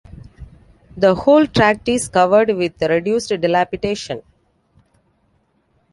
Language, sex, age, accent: English, female, 40-49, India and South Asia (India, Pakistan, Sri Lanka)